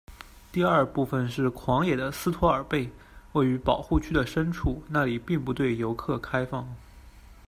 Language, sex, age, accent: Chinese, male, 19-29, 出生地：浙江省